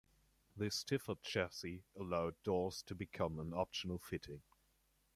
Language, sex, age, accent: English, male, 19-29, England English